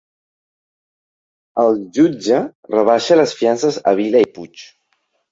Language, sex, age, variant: Catalan, male, 30-39, Central